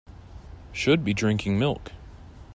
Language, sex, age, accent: English, male, 19-29, United States English